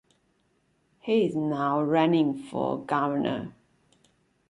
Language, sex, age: English, female, 50-59